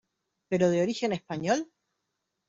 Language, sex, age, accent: Spanish, female, 40-49, Rioplatense: Argentina, Uruguay, este de Bolivia, Paraguay